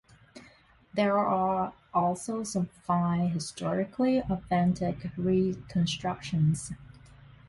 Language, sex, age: English, female, 30-39